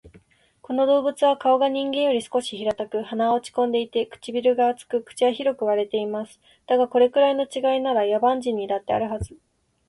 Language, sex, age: Japanese, female, 19-29